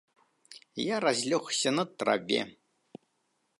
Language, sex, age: Belarusian, male, 40-49